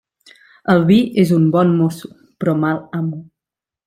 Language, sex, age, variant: Catalan, female, 19-29, Nord-Occidental